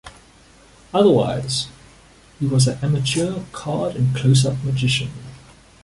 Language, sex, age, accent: English, male, 30-39, Southern African (South Africa, Zimbabwe, Namibia)